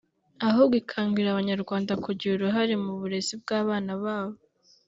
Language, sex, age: Kinyarwanda, female, 19-29